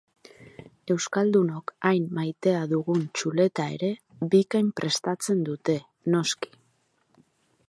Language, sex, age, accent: Basque, female, 40-49, Mendebalekoa (Araba, Bizkaia, Gipuzkoako mendebaleko herri batzuk)